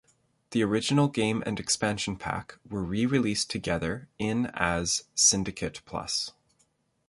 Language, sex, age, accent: English, male, 30-39, Canadian English